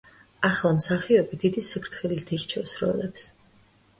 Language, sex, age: Georgian, female, 19-29